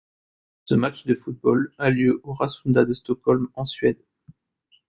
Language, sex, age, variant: French, male, 30-39, Français de métropole